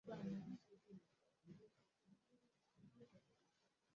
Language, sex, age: Swahili, male, 30-39